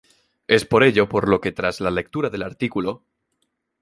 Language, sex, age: Spanish, male, 19-29